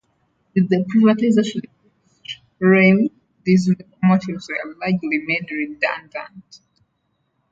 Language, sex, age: English, female, 19-29